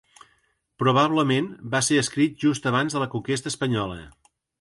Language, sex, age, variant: Catalan, male, 60-69, Central